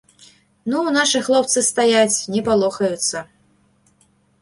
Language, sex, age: Belarusian, female, 19-29